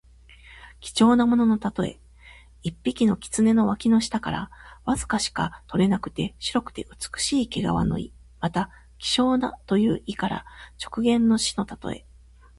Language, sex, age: Japanese, female, 40-49